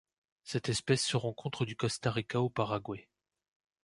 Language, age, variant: French, 40-49, Français de métropole